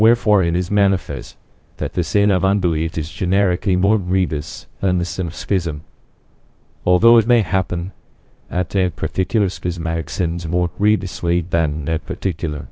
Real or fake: fake